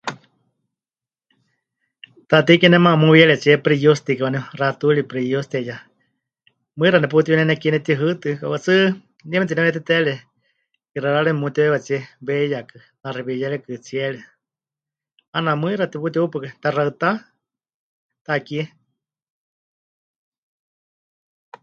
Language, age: Huichol, 50-59